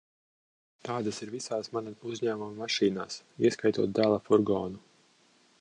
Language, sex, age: Latvian, male, 40-49